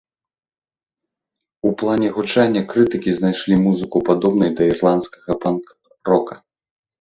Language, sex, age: Belarusian, male, 30-39